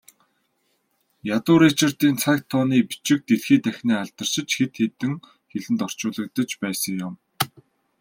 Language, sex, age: Mongolian, male, 19-29